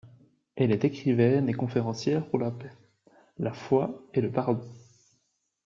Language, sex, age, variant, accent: French, male, 19-29, Français d'Europe, Français de Suisse